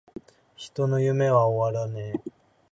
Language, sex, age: Japanese, male, 19-29